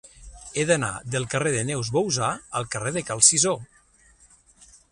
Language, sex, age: Catalan, male, 40-49